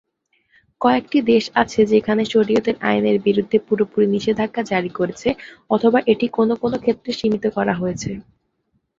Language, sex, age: Bengali, female, 19-29